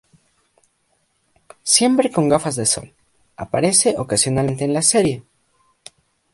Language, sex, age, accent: Spanish, male, under 19, Andino-Pacífico: Colombia, Perú, Ecuador, oeste de Bolivia y Venezuela andina